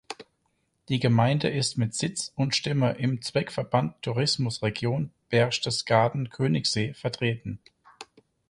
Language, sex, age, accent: German, male, 40-49, Deutschland Deutsch